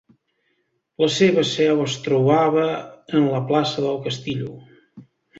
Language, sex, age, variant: Catalan, male, 30-39, Central